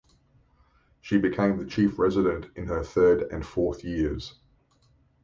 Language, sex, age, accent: English, male, 50-59, Australian English